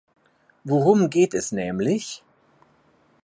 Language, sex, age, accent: German, male, 60-69, Österreichisches Deutsch